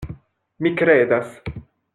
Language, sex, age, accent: Esperanto, male, 19-29, Internacia